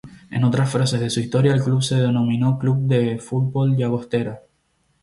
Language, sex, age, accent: Spanish, male, 19-29, España: Islas Canarias